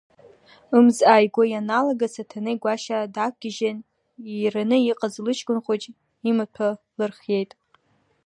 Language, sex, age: Abkhazian, female, under 19